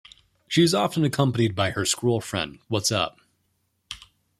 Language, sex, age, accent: English, male, 19-29, United States English